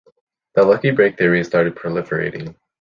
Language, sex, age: English, male, under 19